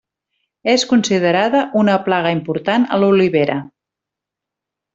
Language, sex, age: Catalan, female, 50-59